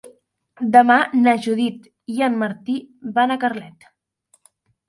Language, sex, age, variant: Catalan, male, 40-49, Central